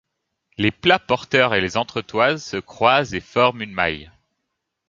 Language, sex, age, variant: French, male, 19-29, Français de métropole